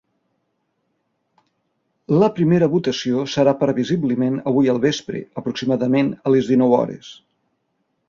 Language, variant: Catalan, Central